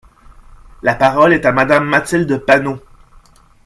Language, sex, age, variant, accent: French, male, 40-49, Français d'Amérique du Nord, Français du Canada